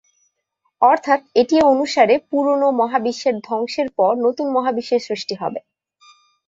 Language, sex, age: Bengali, female, 19-29